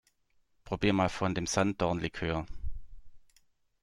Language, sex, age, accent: German, male, 30-39, Deutschland Deutsch